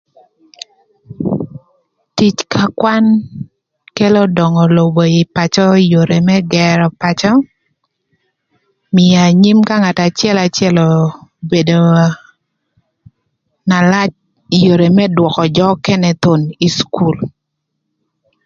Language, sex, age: Thur, female, 30-39